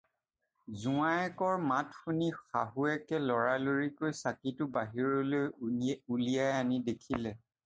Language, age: Assamese, 40-49